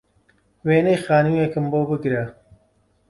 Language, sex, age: Central Kurdish, male, 40-49